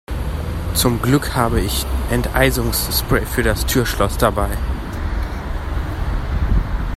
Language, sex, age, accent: German, male, 30-39, Deutschland Deutsch